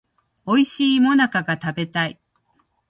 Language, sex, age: Japanese, female, 50-59